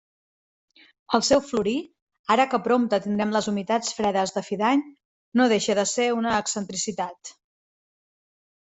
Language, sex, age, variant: Catalan, female, 40-49, Central